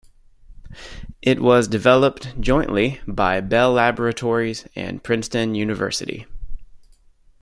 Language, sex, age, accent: English, male, 30-39, United States English